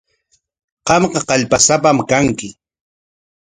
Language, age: Corongo Ancash Quechua, 40-49